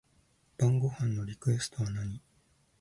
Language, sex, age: Japanese, male, 19-29